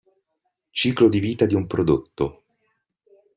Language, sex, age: Italian, male, 40-49